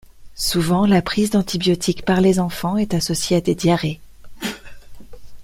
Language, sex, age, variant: French, female, 40-49, Français de métropole